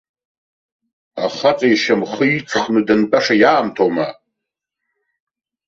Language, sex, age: Abkhazian, male, 30-39